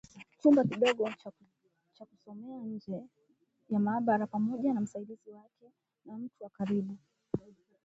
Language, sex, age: Swahili, female, 19-29